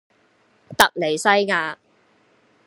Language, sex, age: Cantonese, female, 19-29